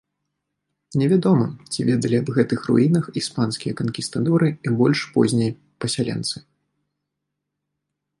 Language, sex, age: Belarusian, male, 19-29